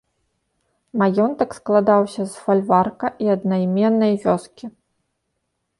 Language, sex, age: Belarusian, female, 30-39